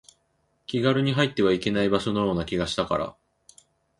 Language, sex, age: Japanese, male, 19-29